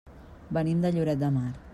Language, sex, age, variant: Catalan, female, 40-49, Central